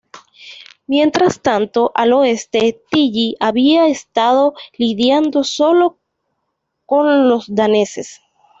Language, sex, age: Spanish, female, 19-29